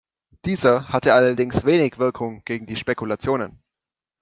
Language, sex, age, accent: German, male, 19-29, Deutschland Deutsch